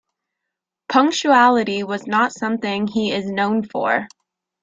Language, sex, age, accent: English, female, 19-29, United States English